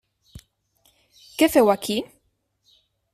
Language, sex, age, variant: Catalan, female, 19-29, Nord-Occidental